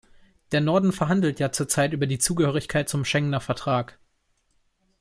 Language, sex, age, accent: German, male, 19-29, Deutschland Deutsch